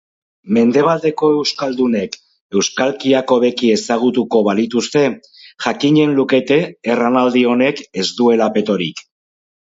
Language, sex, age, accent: Basque, male, 60-69, Mendebalekoa (Araba, Bizkaia, Gipuzkoako mendebaleko herri batzuk)